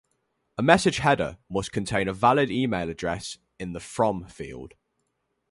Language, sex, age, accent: English, male, 90+, England English